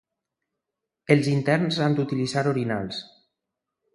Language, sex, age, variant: Catalan, male, 40-49, Central